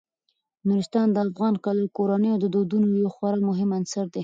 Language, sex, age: Pashto, female, 30-39